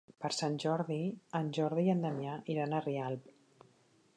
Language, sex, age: Catalan, female, 40-49